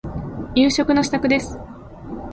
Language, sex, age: Japanese, female, 19-29